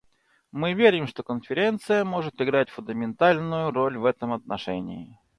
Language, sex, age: Russian, male, 30-39